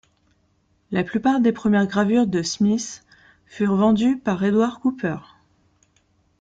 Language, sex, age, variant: French, female, 30-39, Français de métropole